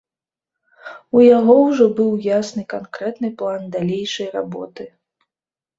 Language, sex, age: Belarusian, female, 30-39